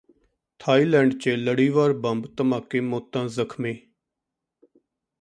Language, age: Punjabi, 40-49